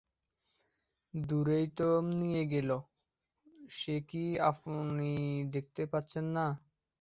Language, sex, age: Bengali, male, 19-29